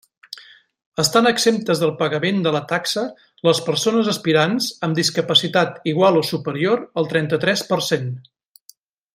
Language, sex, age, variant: Catalan, male, 50-59, Central